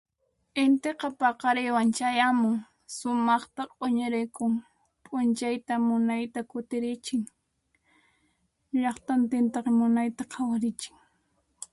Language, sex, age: Puno Quechua, female, 30-39